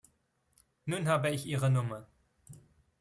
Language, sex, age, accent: German, male, 19-29, Schweizerdeutsch